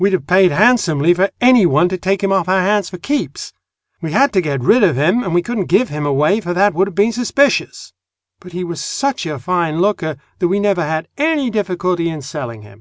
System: none